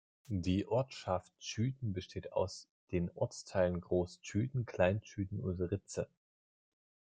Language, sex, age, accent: German, male, 19-29, Schweizerdeutsch